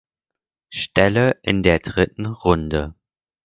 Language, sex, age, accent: German, male, under 19, Deutschland Deutsch